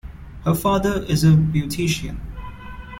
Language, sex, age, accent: English, male, 19-29, India and South Asia (India, Pakistan, Sri Lanka)